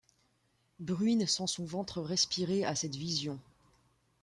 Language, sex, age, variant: French, female, 19-29, Français de métropole